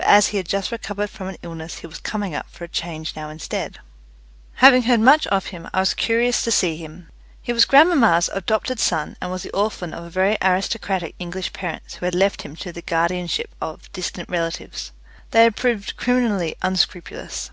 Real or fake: real